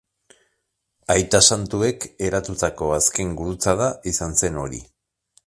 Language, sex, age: Basque, male, 50-59